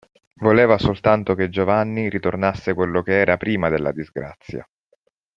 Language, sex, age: Italian, male, 30-39